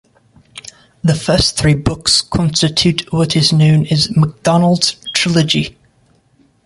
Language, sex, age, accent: English, male, 19-29, United States English